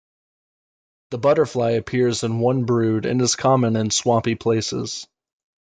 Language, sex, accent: English, male, United States English